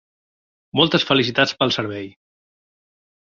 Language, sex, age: Catalan, male, 50-59